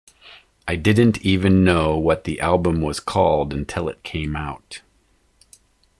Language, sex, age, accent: English, male, 50-59, United States English